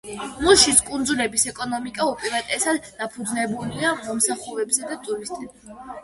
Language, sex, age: Georgian, female, 90+